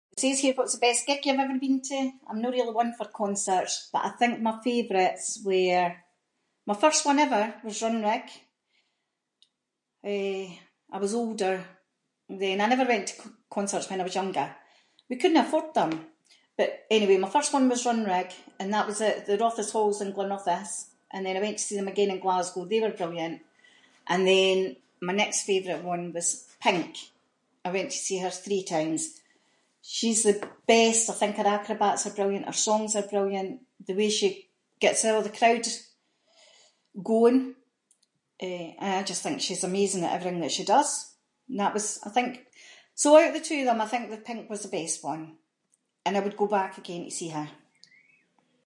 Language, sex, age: Scots, female, 50-59